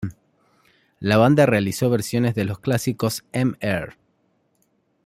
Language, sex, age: Spanish, male, 30-39